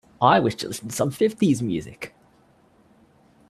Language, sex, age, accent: English, male, 19-29, Australian English